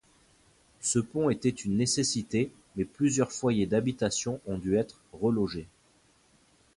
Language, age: French, 30-39